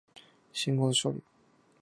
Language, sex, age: Japanese, male, 19-29